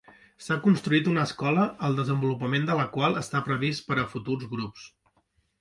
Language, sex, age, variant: Catalan, male, 40-49, Central